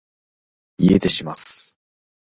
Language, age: Japanese, 19-29